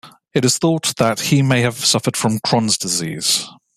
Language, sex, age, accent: English, male, 30-39, England English